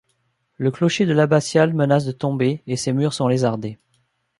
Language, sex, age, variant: French, male, 40-49, Français de métropole